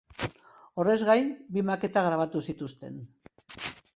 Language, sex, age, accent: Basque, female, 70-79, Mendebalekoa (Araba, Bizkaia, Gipuzkoako mendebaleko herri batzuk)